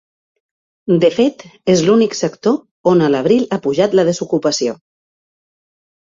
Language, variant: Catalan, Central